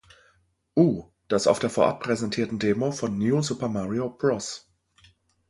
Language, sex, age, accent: German, male, 30-39, Deutschland Deutsch